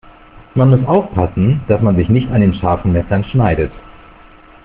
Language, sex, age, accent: German, male, 30-39, Deutschland Deutsch